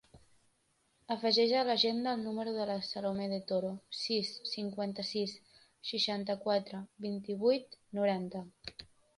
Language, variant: Catalan, Central